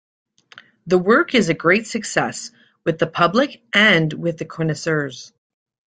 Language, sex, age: English, female, 30-39